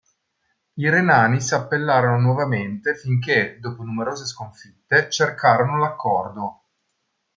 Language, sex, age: Italian, male, 30-39